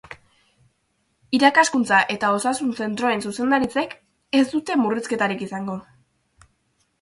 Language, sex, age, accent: Basque, female, under 19, Mendebalekoa (Araba, Bizkaia, Gipuzkoako mendebaleko herri batzuk)